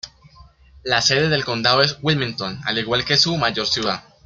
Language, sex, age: Spanish, male, under 19